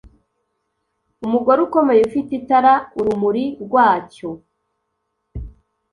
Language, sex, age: Kinyarwanda, female, 19-29